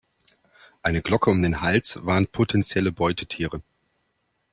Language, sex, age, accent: German, male, 40-49, Deutschland Deutsch